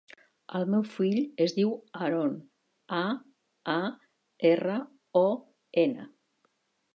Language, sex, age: Catalan, female, 60-69